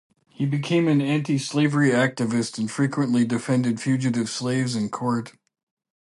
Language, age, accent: English, 50-59, Canadian English